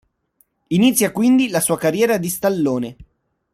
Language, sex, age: Italian, male, 19-29